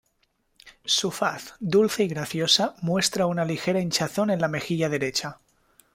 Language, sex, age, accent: Spanish, male, 19-29, España: Norte peninsular (Asturias, Castilla y León, Cantabria, País Vasco, Navarra, Aragón, La Rioja, Guadalajara, Cuenca)